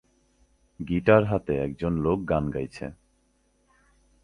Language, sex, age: Bengali, male, 19-29